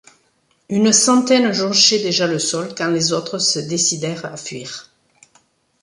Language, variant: French, Français de métropole